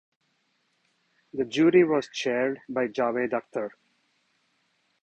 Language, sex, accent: English, male, India and South Asia (India, Pakistan, Sri Lanka)